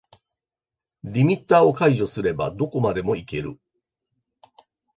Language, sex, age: Japanese, male, 50-59